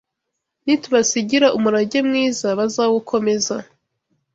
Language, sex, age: Kinyarwanda, female, 19-29